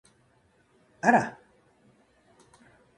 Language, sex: Japanese, female